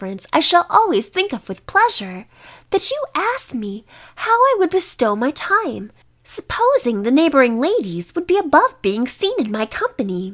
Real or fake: real